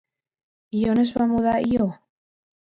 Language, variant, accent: Catalan, Central, central